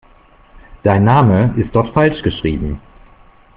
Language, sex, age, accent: German, male, 30-39, Deutschland Deutsch